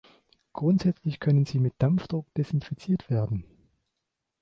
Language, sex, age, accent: German, male, 19-29, Deutschland Deutsch